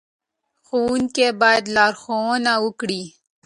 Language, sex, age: Pashto, female, 19-29